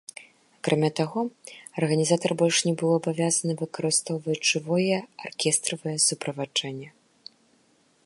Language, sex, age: Belarusian, female, 19-29